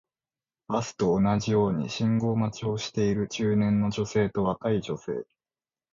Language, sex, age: Japanese, male, 19-29